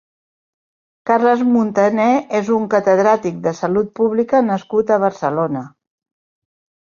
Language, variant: Catalan, Central